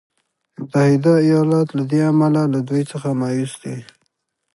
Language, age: Pashto, 30-39